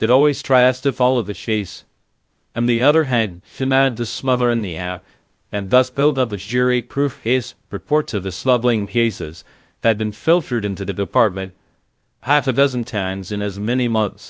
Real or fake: fake